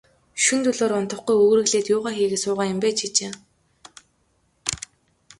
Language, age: Mongolian, 19-29